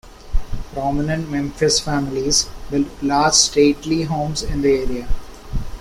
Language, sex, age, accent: English, male, 19-29, India and South Asia (India, Pakistan, Sri Lanka)